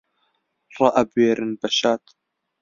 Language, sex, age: Central Kurdish, male, under 19